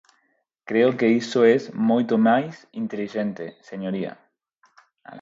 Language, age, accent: Galician, 19-29, Neofalante